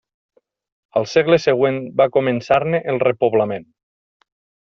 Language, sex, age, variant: Catalan, male, 30-39, Nord-Occidental